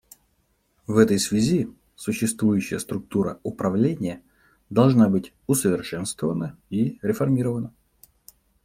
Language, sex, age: Russian, male, 30-39